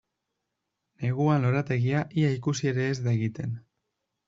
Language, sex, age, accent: Basque, male, 19-29, Mendebalekoa (Araba, Bizkaia, Gipuzkoako mendebaleko herri batzuk)